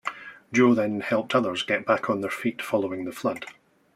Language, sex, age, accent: English, male, 40-49, Scottish English